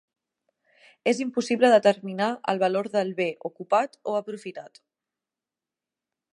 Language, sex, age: Catalan, female, 19-29